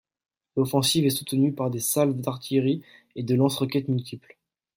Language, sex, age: French, male, 19-29